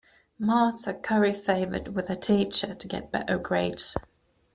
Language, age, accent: English, 19-29, England English